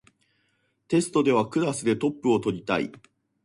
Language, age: Japanese, 30-39